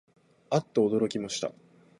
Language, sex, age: Japanese, male, 19-29